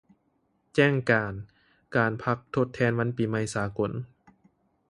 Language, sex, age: Lao, male, 19-29